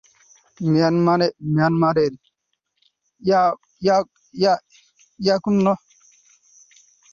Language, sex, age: Bengali, male, 19-29